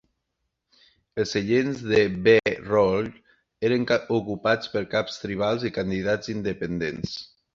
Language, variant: Catalan, Septentrional